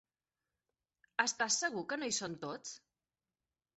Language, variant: Catalan, Central